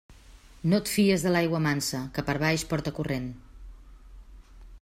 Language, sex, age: Catalan, female, 50-59